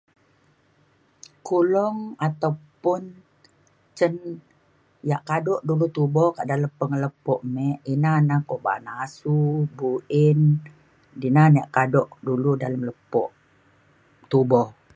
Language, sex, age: Mainstream Kenyah, female, 60-69